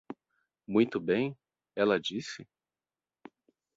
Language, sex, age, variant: Portuguese, male, 30-39, Portuguese (Brasil)